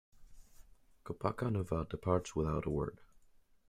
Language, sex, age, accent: English, male, 19-29, United States English